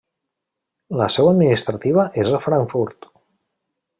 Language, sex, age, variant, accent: Catalan, male, 30-39, Valencià meridional, valencià